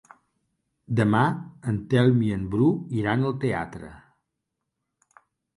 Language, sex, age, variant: Catalan, male, 60-69, Central